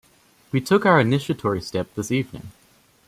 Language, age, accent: English, 19-29, New Zealand English